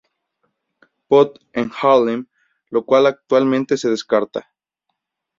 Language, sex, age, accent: Spanish, male, 19-29, México